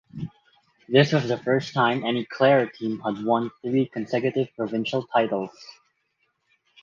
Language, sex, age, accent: English, male, 19-29, Filipino